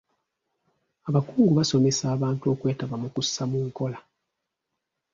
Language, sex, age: Ganda, male, 30-39